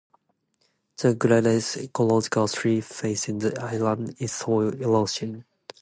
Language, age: English, 19-29